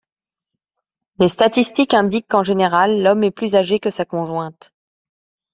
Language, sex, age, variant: French, female, 40-49, Français de métropole